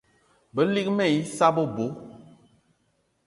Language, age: Eton (Cameroon), 30-39